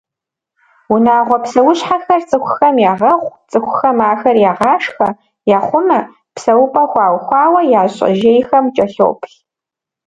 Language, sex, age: Kabardian, female, 19-29